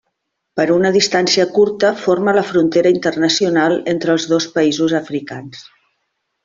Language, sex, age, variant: Catalan, female, 50-59, Central